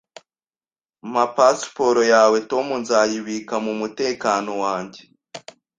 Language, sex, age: Kinyarwanda, male, 19-29